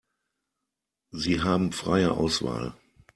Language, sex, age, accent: German, male, 40-49, Deutschland Deutsch